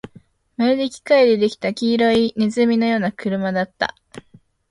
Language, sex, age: Japanese, female, under 19